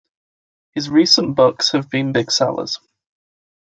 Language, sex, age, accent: English, male, 19-29, England English